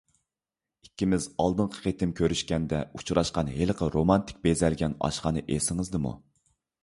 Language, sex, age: Uyghur, male, 30-39